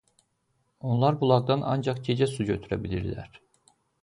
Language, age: Azerbaijani, 30-39